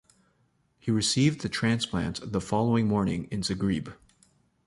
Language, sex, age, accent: English, male, 30-39, Canadian English